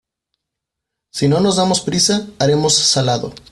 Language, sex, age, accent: Spanish, male, 30-39, México